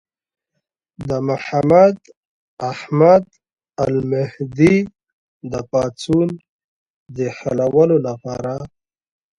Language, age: Pashto, 19-29